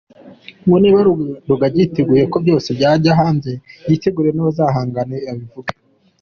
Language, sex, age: Kinyarwanda, male, 19-29